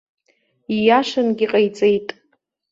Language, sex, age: Abkhazian, female, 40-49